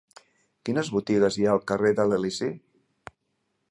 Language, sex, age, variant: Catalan, male, 50-59, Central